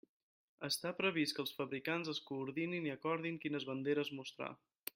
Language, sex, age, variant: Catalan, male, 19-29, Central